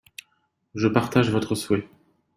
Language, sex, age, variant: French, male, 30-39, Français de métropole